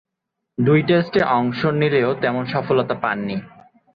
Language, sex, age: Bengali, male, 19-29